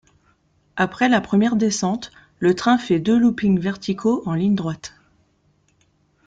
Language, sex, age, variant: French, female, 30-39, Français de métropole